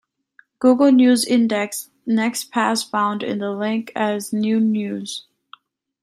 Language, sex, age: English, female, 19-29